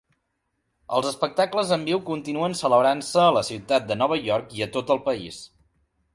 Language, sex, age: Catalan, male, 19-29